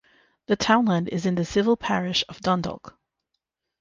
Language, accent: English, United States English; Canadian English